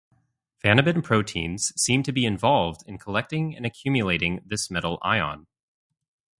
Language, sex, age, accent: English, male, 19-29, United States English